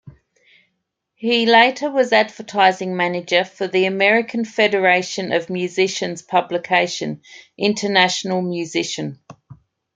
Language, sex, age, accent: English, female, 50-59, Australian English